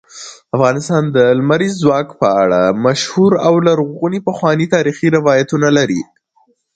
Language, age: Pashto, 19-29